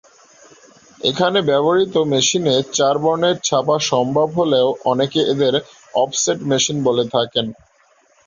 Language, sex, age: Bengali, male, 19-29